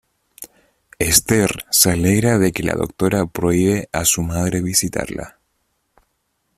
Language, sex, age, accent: Spanish, male, 19-29, Chileno: Chile, Cuyo